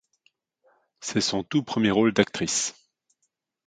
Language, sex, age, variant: French, male, 40-49, Français de métropole